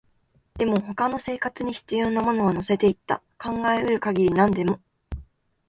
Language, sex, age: Japanese, female, 19-29